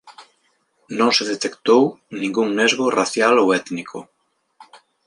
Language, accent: Galician, Normativo (estándar)